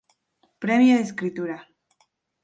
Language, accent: Spanish, México